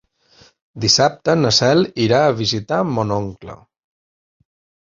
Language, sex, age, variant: Catalan, male, 40-49, Balear